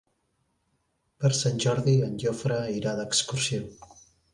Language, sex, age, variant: Catalan, male, 40-49, Central